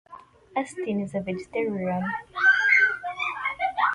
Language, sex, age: English, female, 19-29